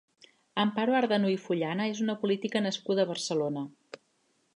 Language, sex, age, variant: Catalan, female, 50-59, Central